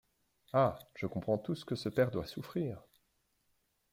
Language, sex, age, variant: French, male, 30-39, Français de métropole